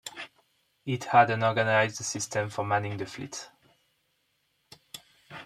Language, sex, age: English, male, 19-29